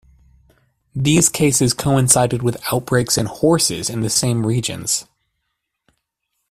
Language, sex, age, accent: English, male, 30-39, United States English